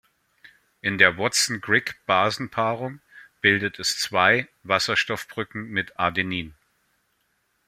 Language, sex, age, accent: German, male, 40-49, Deutschland Deutsch